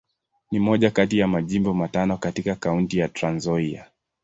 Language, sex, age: Swahili, male, 19-29